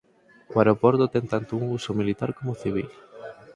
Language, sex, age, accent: Galician, male, 19-29, Normativo (estándar)